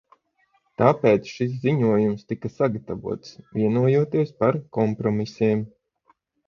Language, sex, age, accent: Latvian, male, 30-39, Dzimtā valoda